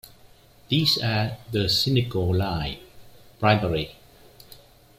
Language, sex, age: English, male, 50-59